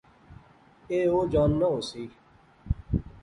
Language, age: Pahari-Potwari, 40-49